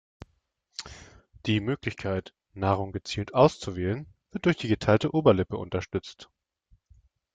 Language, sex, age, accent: German, male, 19-29, Deutschland Deutsch